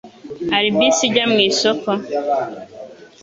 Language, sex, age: Kinyarwanda, female, 30-39